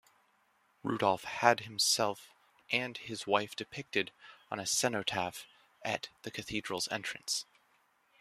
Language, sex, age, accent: English, male, 19-29, United States English